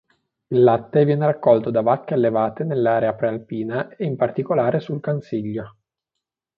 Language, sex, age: Italian, male, 19-29